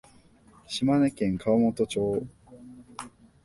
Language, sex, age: Japanese, male, 19-29